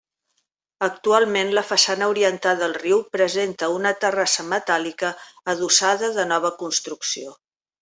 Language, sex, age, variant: Catalan, female, 50-59, Central